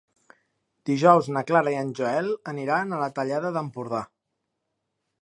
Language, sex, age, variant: Catalan, male, 30-39, Central